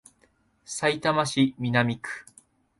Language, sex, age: Japanese, male, 19-29